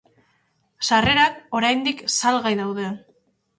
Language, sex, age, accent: Basque, female, 19-29, Erdialdekoa edo Nafarra (Gipuzkoa, Nafarroa)